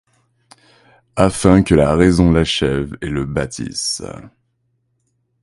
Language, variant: French, Français de métropole